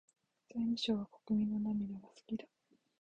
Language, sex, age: Japanese, female, 19-29